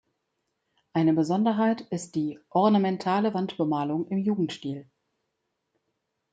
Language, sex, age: German, female, 50-59